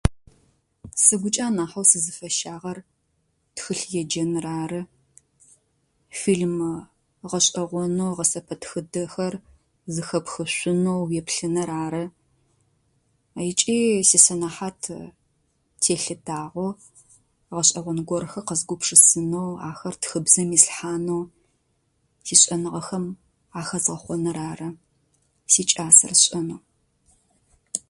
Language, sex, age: Adyghe, female, 30-39